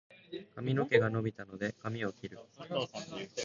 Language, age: Japanese, under 19